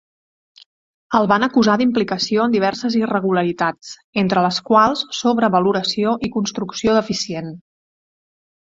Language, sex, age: Catalan, female, 40-49